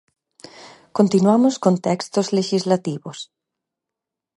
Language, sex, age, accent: Galician, female, 30-39, Normativo (estándar)